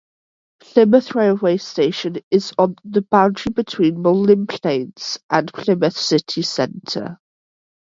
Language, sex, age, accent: English, female, 19-29, Welsh English